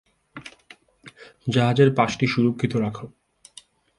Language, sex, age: Bengali, male, 19-29